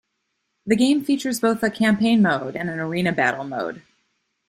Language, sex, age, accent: English, female, 30-39, United States English